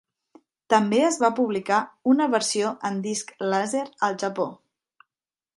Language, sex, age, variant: Catalan, female, 19-29, Central